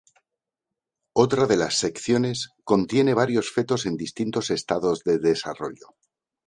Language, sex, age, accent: Spanish, male, 50-59, España: Centro-Sur peninsular (Madrid, Toledo, Castilla-La Mancha)